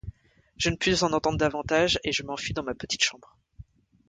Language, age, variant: French, 30-39, Français de métropole